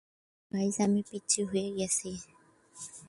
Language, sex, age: Bengali, female, 19-29